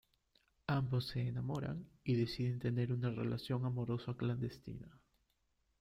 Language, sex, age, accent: Spanish, male, 19-29, Andino-Pacífico: Colombia, Perú, Ecuador, oeste de Bolivia y Venezuela andina